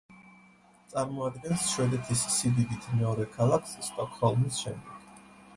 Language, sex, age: Georgian, male, 30-39